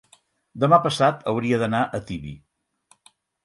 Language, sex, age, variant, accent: Catalan, male, 60-69, Central, central